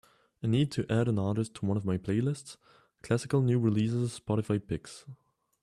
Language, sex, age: English, male, 19-29